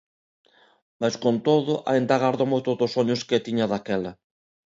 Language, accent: Galician, Neofalante